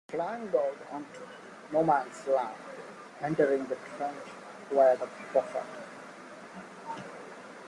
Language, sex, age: English, male, 19-29